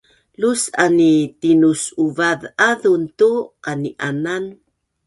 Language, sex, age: Bunun, female, 60-69